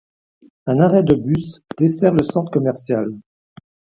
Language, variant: French, Français de métropole